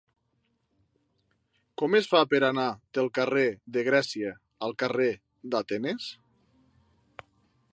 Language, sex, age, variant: Catalan, male, 40-49, Central